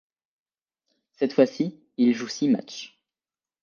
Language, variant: French, Français de métropole